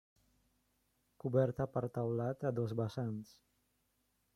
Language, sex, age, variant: Catalan, male, 30-39, Central